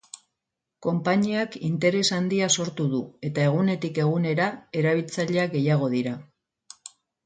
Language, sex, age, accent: Basque, female, 50-59, Erdialdekoa edo Nafarra (Gipuzkoa, Nafarroa)